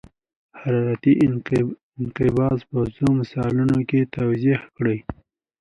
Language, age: Pashto, 19-29